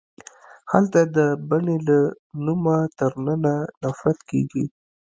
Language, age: Pashto, 19-29